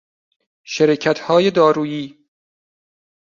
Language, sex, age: Persian, male, 40-49